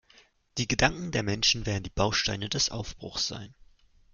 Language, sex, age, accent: German, male, 19-29, Deutschland Deutsch